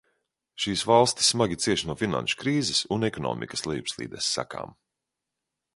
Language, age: Latvian, 30-39